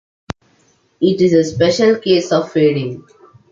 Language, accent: English, India and South Asia (India, Pakistan, Sri Lanka)